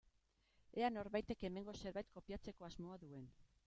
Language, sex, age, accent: Basque, female, 40-49, Mendebalekoa (Araba, Bizkaia, Gipuzkoako mendebaleko herri batzuk)